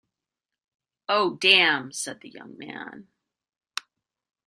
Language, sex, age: English, female, 50-59